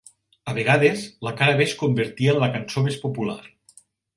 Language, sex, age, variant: Catalan, male, 50-59, Nord-Occidental